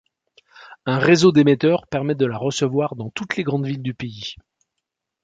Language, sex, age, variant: French, male, 60-69, Français de métropole